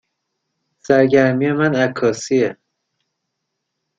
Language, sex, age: Persian, male, 19-29